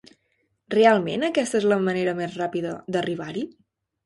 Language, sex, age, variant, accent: Catalan, female, 19-29, Central, septentrional